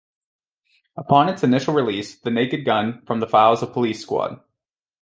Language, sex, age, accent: English, male, 19-29, United States English